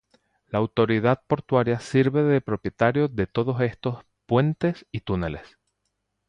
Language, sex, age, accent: Spanish, male, 40-49, Caribe: Cuba, Venezuela, Puerto Rico, República Dominicana, Panamá, Colombia caribeña, México caribeño, Costa del golfo de México